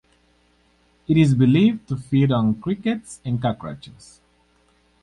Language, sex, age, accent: English, male, 19-29, United States English